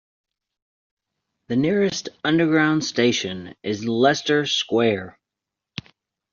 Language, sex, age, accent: English, male, 30-39, United States English